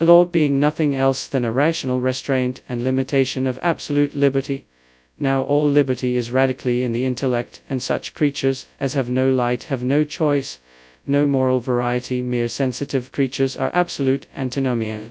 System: TTS, FastPitch